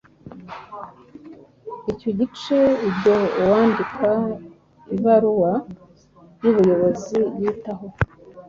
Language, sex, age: Kinyarwanda, female, 40-49